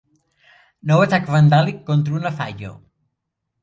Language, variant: Catalan, Central